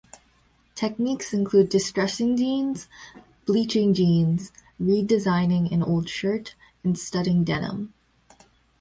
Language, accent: English, United States English